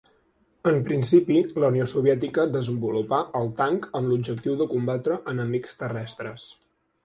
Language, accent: Catalan, central; septentrional